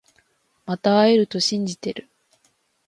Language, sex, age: Japanese, female, 19-29